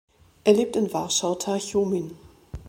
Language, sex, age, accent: German, female, 40-49, Deutschland Deutsch